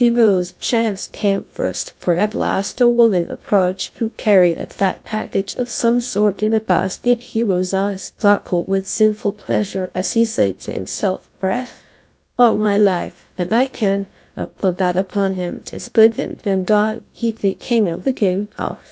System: TTS, GlowTTS